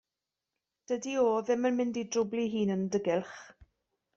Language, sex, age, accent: Welsh, female, 40-49, Y Deyrnas Unedig Cymraeg